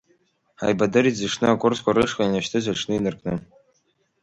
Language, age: Abkhazian, under 19